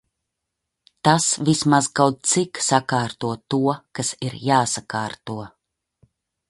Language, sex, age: Latvian, female, 40-49